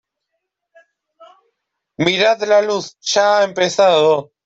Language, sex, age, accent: Spanish, male, 19-29, Rioplatense: Argentina, Uruguay, este de Bolivia, Paraguay